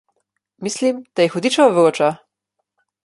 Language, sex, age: Slovenian, female, under 19